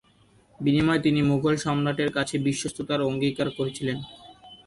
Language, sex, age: Bengali, male, 19-29